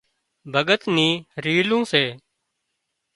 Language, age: Wadiyara Koli, 40-49